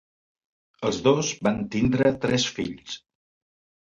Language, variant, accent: Catalan, Central, Barcelonès